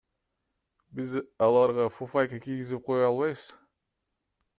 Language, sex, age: Kyrgyz, male, 19-29